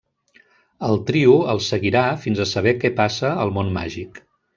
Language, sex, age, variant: Catalan, male, 50-59, Central